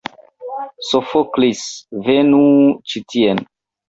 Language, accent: Esperanto, Internacia